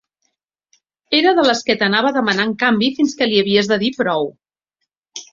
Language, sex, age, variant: Catalan, female, 50-59, Central